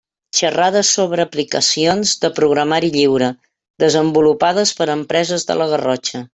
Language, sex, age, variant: Catalan, female, 60-69, Central